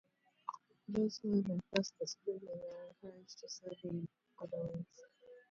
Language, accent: English, England English